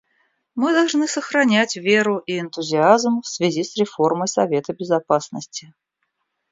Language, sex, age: Russian, female, 50-59